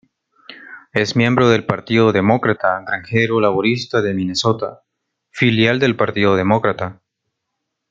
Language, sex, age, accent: Spanish, male, 19-29, América central